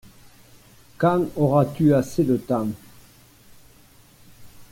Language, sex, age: French, male, 60-69